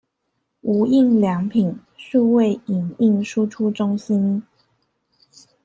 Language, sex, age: Chinese, female, 30-39